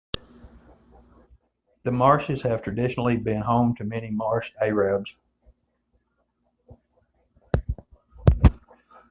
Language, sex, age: English, male, 40-49